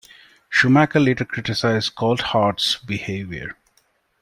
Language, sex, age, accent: English, male, 30-39, India and South Asia (India, Pakistan, Sri Lanka)